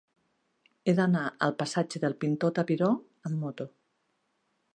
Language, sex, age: Catalan, female, 50-59